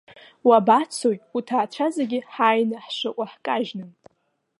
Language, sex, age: Abkhazian, female, under 19